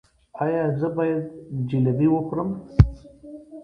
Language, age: Pashto, 40-49